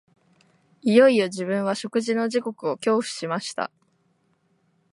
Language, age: Japanese, 19-29